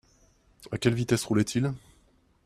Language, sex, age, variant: French, male, 30-39, Français de métropole